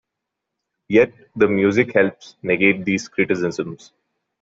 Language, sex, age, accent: English, male, 19-29, India and South Asia (India, Pakistan, Sri Lanka)